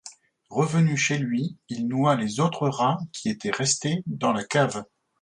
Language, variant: French, Français de métropole